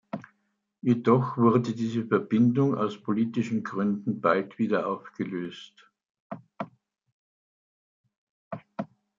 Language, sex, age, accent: German, male, 70-79, Österreichisches Deutsch